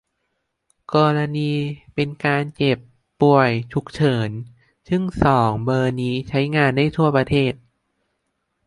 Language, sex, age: Thai, male, under 19